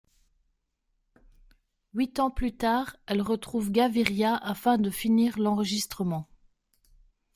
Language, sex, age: French, female, 30-39